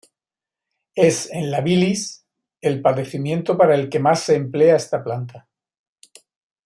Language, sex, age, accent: Spanish, male, 50-59, España: Sur peninsular (Andalucia, Extremadura, Murcia)